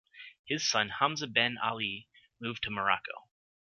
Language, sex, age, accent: English, male, 30-39, United States English